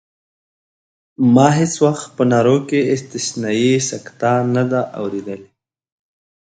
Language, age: Pashto, 19-29